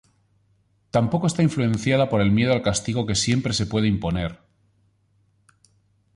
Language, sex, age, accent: Spanish, male, 50-59, España: Norte peninsular (Asturias, Castilla y León, Cantabria, País Vasco, Navarra, Aragón, La Rioja, Guadalajara, Cuenca)